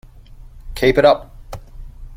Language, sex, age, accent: English, male, 30-39, Australian English